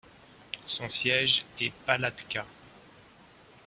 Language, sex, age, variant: French, male, 50-59, Français de métropole